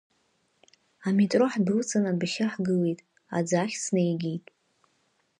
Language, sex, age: Abkhazian, female, 19-29